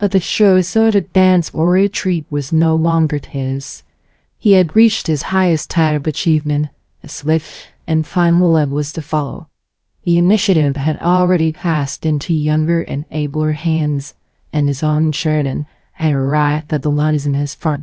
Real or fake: fake